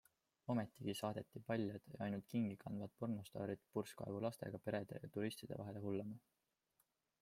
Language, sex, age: Estonian, male, 19-29